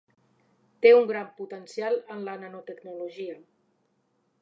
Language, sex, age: Catalan, female, 30-39